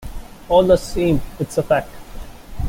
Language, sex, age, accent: English, male, 19-29, India and South Asia (India, Pakistan, Sri Lanka)